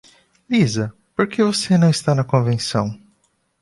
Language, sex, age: Portuguese, male, 19-29